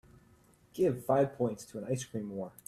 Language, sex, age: English, male, 30-39